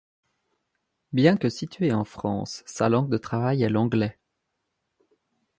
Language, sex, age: French, male, 30-39